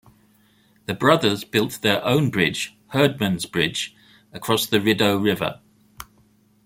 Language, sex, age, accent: English, male, 50-59, England English